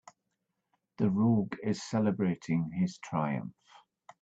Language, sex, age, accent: English, male, 60-69, England English